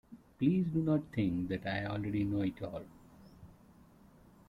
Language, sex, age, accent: English, male, 40-49, India and South Asia (India, Pakistan, Sri Lanka)